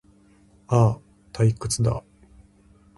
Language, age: Japanese, 19-29